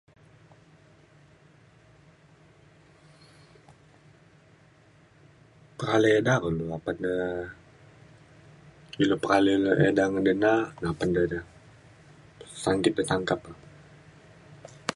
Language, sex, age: Mainstream Kenyah, female, 19-29